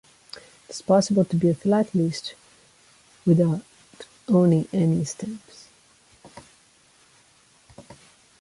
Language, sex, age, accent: English, female, 40-49, United States English